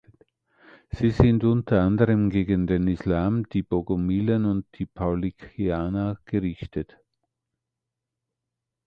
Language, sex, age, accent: German, male, 60-69, Österreichisches Deutsch